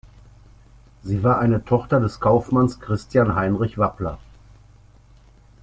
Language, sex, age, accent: German, male, 50-59, Deutschland Deutsch